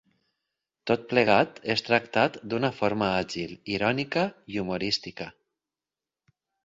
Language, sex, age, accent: Catalan, male, 40-49, valencià